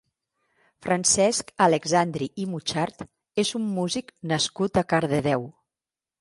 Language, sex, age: Catalan, female, 50-59